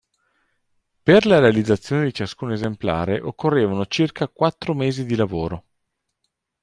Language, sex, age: Italian, male, 40-49